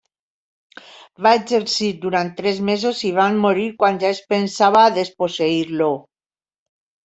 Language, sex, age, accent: Catalan, female, 60-69, valencià